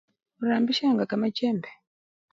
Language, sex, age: Luyia, male, 30-39